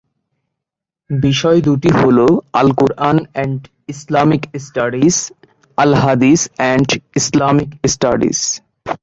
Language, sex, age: Bengali, male, 19-29